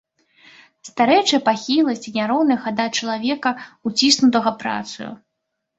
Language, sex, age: Belarusian, female, 30-39